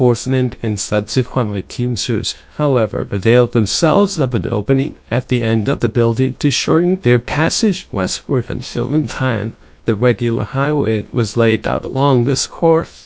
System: TTS, GlowTTS